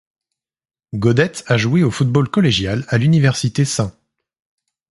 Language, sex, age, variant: French, male, 30-39, Français de métropole